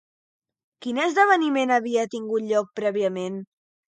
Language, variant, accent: Catalan, Central, central; septentrional